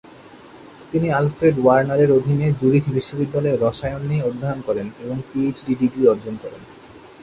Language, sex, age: Bengali, male, 19-29